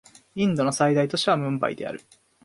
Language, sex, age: Japanese, male, 19-29